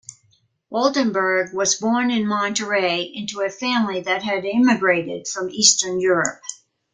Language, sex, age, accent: English, female, 70-79, United States English